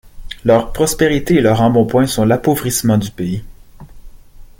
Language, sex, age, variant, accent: French, male, 19-29, Français d'Amérique du Nord, Français du Canada